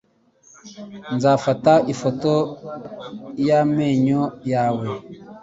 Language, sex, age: Kinyarwanda, male, 30-39